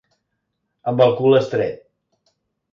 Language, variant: Catalan, Central